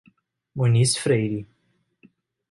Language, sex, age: Portuguese, male, 19-29